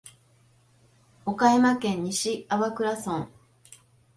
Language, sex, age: Japanese, female, 50-59